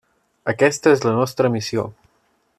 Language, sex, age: Catalan, male, 19-29